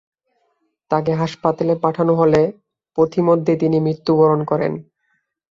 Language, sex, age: Bengali, male, under 19